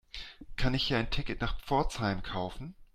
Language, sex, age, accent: German, male, 40-49, Deutschland Deutsch